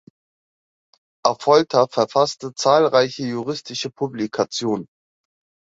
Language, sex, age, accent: German, male, 19-29, Deutschland Deutsch